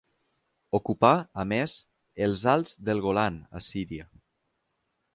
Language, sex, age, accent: Catalan, male, 19-29, valencià; valencià meridional